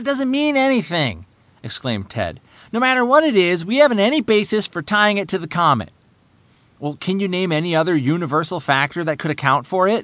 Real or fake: real